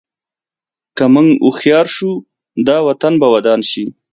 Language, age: Pashto, 30-39